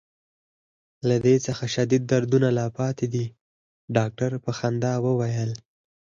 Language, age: Pashto, under 19